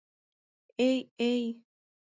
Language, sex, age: Mari, female, 19-29